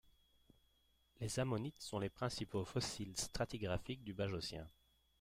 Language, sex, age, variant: French, male, 40-49, Français de métropole